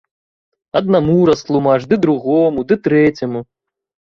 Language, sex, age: Belarusian, male, 30-39